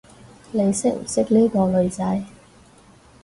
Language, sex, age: Cantonese, female, 30-39